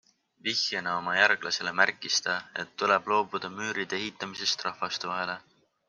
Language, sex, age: Estonian, male, 19-29